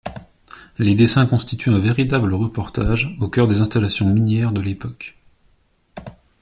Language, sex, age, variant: French, male, 19-29, Français de métropole